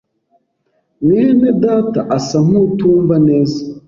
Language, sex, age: Kinyarwanda, male, 30-39